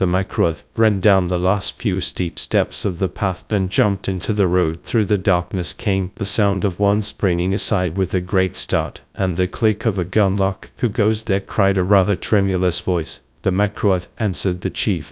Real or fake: fake